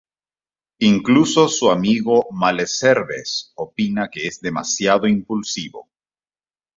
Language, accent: Spanish, Rioplatense: Argentina, Uruguay, este de Bolivia, Paraguay